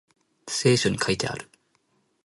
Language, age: Japanese, 19-29